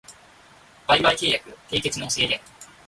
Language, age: Japanese, 19-29